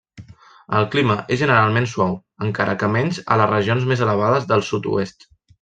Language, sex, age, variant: Catalan, male, 30-39, Central